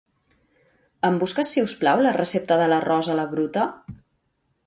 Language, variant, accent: Catalan, Central, central